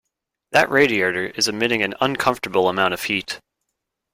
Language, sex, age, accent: English, male, 19-29, United States English